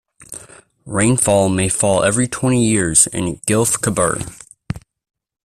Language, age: English, 19-29